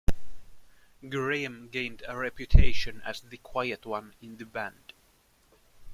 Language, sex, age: English, male, 19-29